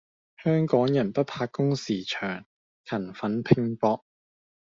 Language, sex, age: Cantonese, male, 30-39